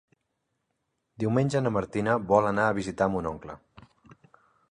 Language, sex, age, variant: Catalan, male, 30-39, Central